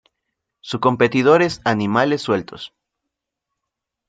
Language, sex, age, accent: Spanish, male, 19-29, México